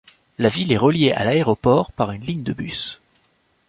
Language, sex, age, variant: French, male, 19-29, Français de métropole